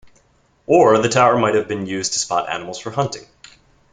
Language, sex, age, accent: English, male, 19-29, United States English